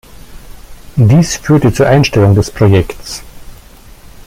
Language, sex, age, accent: German, male, 50-59, Deutschland Deutsch